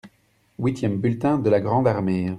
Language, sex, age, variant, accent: French, male, 30-39, Français d'Europe, Français de Belgique